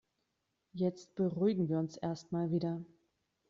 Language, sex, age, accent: German, female, 30-39, Deutschland Deutsch